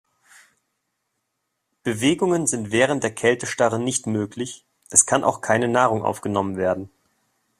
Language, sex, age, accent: German, male, 30-39, Deutschland Deutsch